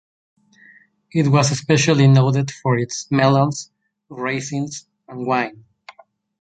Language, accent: English, United States English